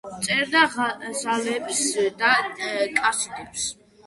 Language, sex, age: Georgian, female, under 19